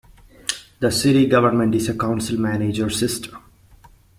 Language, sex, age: English, male, 19-29